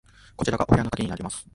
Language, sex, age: Japanese, male, 19-29